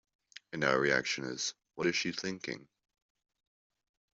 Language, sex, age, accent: English, male, under 19, Canadian English